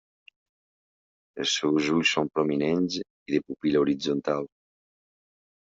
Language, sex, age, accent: Catalan, male, 40-49, valencià